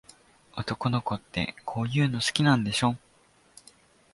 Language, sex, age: Japanese, male, 19-29